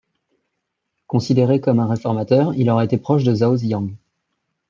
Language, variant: French, Français de métropole